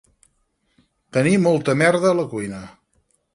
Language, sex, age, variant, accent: Catalan, male, 50-59, Central, central